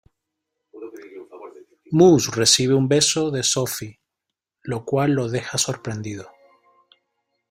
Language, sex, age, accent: Spanish, male, 30-39, Caribe: Cuba, Venezuela, Puerto Rico, República Dominicana, Panamá, Colombia caribeña, México caribeño, Costa del golfo de México